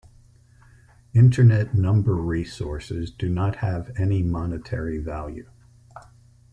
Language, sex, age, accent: English, male, 60-69, United States English